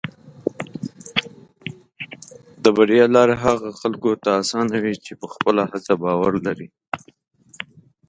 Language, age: Pashto, 19-29